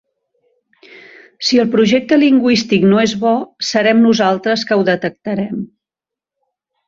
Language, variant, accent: Catalan, Central, central